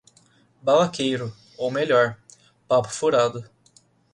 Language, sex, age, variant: Portuguese, male, 19-29, Portuguese (Brasil)